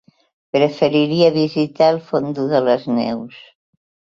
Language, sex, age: Catalan, female, 60-69